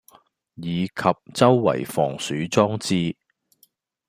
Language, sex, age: Cantonese, male, 40-49